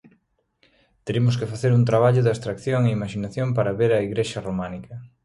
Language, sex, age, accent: Galician, male, 30-39, Normativo (estándar)